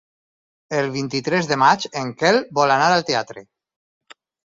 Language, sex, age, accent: Catalan, male, 40-49, valencià